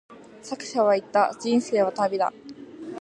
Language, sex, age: Japanese, female, 19-29